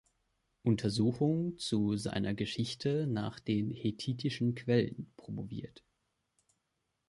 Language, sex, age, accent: German, male, 19-29, Deutschland Deutsch